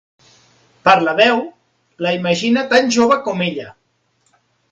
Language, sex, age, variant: Catalan, male, 40-49, Central